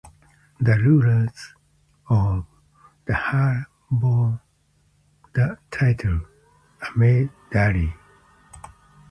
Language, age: English, 50-59